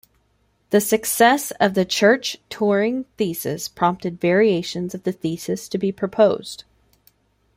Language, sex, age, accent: English, female, 30-39, United States English